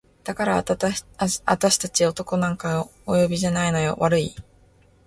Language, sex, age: Japanese, female, 19-29